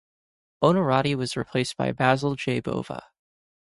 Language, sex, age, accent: English, male, 19-29, United States English